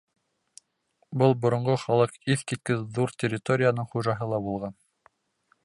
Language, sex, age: Bashkir, male, 19-29